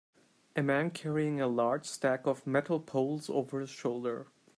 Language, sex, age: English, male, 30-39